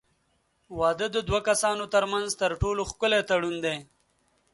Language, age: Pashto, 19-29